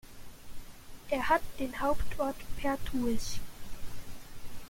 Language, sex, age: German, male, under 19